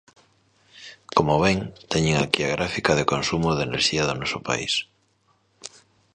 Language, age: Galician, 30-39